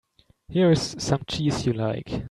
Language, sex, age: English, male, 19-29